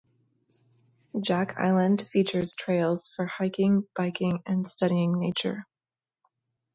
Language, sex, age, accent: English, female, 30-39, United States English